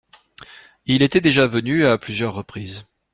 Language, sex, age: French, male, 40-49